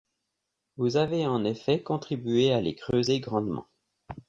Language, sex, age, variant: French, male, 40-49, Français de métropole